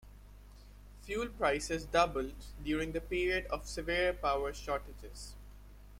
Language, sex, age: English, male, 19-29